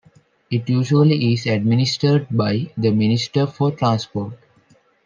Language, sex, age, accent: English, male, 19-29, India and South Asia (India, Pakistan, Sri Lanka)